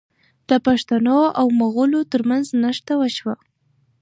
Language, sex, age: Pashto, female, 19-29